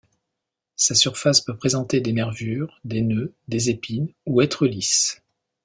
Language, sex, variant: French, male, Français de métropole